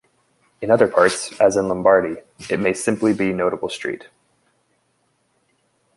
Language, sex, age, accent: English, male, 19-29, United States English